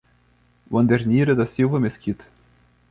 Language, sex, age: Portuguese, male, 19-29